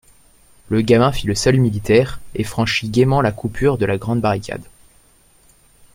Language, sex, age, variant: French, male, 19-29, Français de métropole